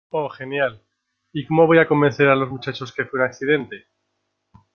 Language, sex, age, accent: Spanish, male, 40-49, España: Centro-Sur peninsular (Madrid, Toledo, Castilla-La Mancha)